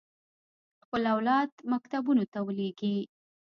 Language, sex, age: Pashto, female, 30-39